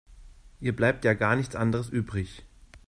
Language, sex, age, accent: German, male, 40-49, Deutschland Deutsch